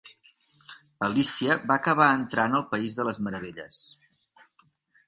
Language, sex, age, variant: Catalan, male, 40-49, Septentrional